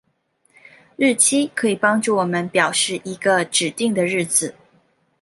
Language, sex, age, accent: Chinese, female, 19-29, 出生地：黑龙江省